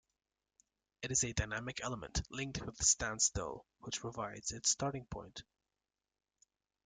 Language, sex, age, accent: English, male, 19-29, United States English